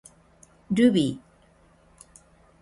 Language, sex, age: Japanese, female, 70-79